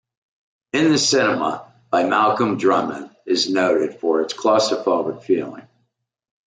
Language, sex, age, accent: English, male, 60-69, United States English